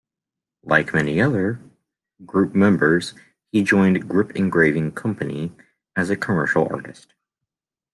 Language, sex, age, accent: English, male, 19-29, United States English